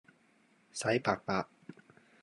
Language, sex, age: Cantonese, male, 19-29